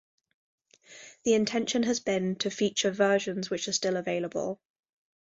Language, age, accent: English, 19-29, England English; London English